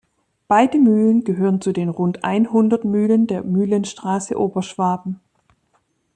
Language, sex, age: German, female, 40-49